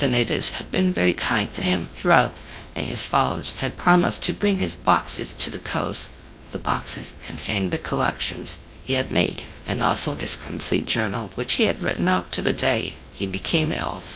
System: TTS, GlowTTS